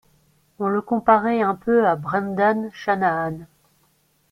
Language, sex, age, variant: French, female, 40-49, Français de métropole